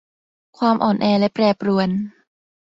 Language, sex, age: Thai, female, under 19